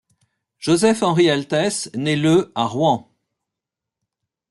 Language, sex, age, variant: French, male, 50-59, Français de métropole